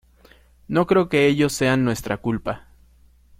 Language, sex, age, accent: Spanish, male, 19-29, México